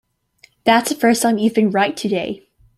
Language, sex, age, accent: English, female, under 19, United States English